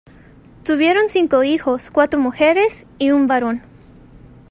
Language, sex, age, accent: Spanish, female, 19-29, México